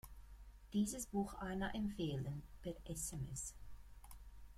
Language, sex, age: German, female, 30-39